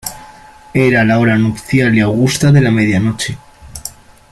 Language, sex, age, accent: Spanish, male, under 19, España: Centro-Sur peninsular (Madrid, Toledo, Castilla-La Mancha)